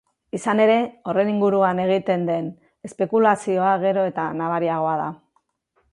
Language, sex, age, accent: Basque, female, 50-59, Mendebalekoa (Araba, Bizkaia, Gipuzkoako mendebaleko herri batzuk)